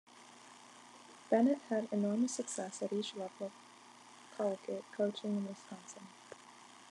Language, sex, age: English, female, under 19